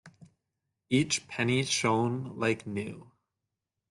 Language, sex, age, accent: English, male, 19-29, Canadian English